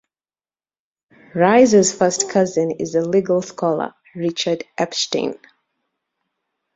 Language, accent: English, England English